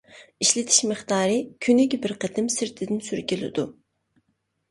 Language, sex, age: Uyghur, female, 19-29